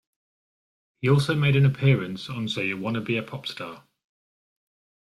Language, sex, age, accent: English, male, 50-59, England English